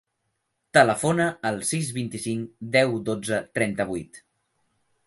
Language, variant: Catalan, Central